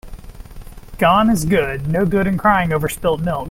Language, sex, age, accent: English, male, 19-29, United States English